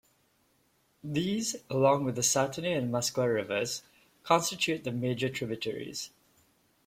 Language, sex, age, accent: English, male, 30-39, Singaporean English